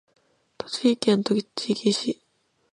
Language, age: Japanese, under 19